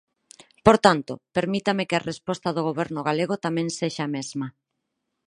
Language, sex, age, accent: Galician, female, 40-49, Normativo (estándar); Neofalante